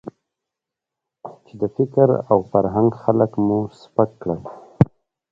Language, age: Pashto, 19-29